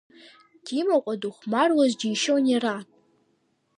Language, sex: Abkhazian, female